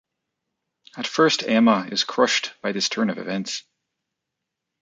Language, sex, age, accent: English, male, 30-39, Canadian English